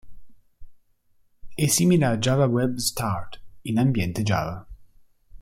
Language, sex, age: Italian, male, 19-29